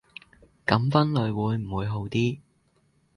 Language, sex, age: Cantonese, male, under 19